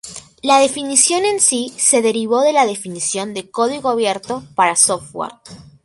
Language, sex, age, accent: Spanish, female, under 19, Andino-Pacífico: Colombia, Perú, Ecuador, oeste de Bolivia y Venezuela andina